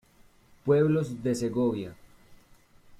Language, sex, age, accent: Spanish, male, 19-29, Andino-Pacífico: Colombia, Perú, Ecuador, oeste de Bolivia y Venezuela andina